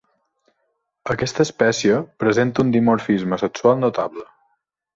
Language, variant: Catalan, Balear